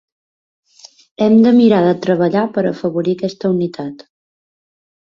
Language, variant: Catalan, Balear